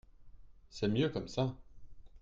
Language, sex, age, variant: French, male, 30-39, Français de métropole